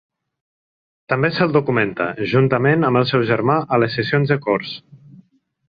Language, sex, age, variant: Catalan, male, 30-39, Nord-Occidental